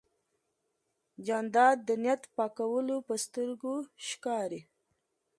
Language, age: Pashto, 19-29